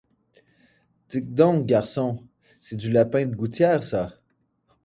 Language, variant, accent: French, Français d'Amérique du Nord, Français du Canada